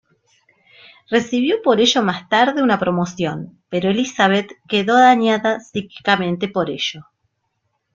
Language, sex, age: Spanish, female, 40-49